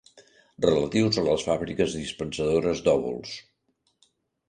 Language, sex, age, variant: Catalan, male, 70-79, Central